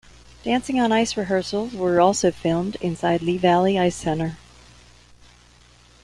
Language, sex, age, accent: English, female, 50-59, United States English